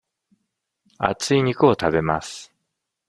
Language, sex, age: Japanese, male, 50-59